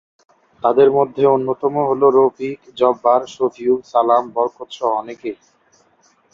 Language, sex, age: Bengali, male, 19-29